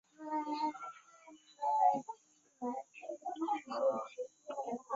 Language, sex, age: Ngiemboon, female, 30-39